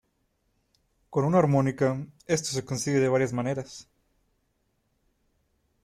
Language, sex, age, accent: Spanish, male, 19-29, México